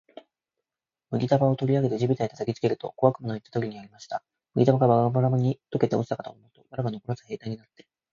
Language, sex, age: Japanese, male, 19-29